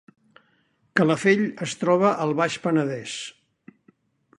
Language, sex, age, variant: Catalan, male, 70-79, Central